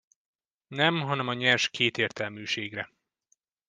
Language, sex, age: Hungarian, male, 19-29